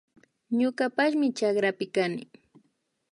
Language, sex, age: Imbabura Highland Quichua, female, 30-39